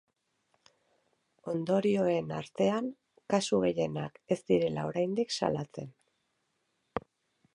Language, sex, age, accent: Basque, female, 50-59, Erdialdekoa edo Nafarra (Gipuzkoa, Nafarroa)